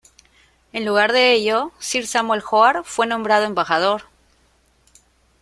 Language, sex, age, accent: Spanish, female, 30-39, Andino-Pacífico: Colombia, Perú, Ecuador, oeste de Bolivia y Venezuela andina